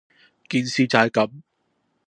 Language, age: Cantonese, 30-39